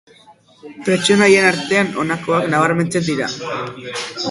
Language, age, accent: Basque, 19-29, Erdialdekoa edo Nafarra (Gipuzkoa, Nafarroa)